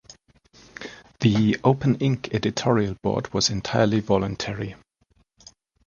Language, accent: English, United States English